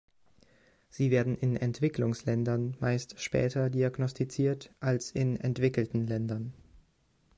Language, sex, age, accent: German, male, 19-29, Deutschland Deutsch